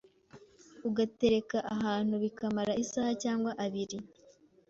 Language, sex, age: Kinyarwanda, female, 19-29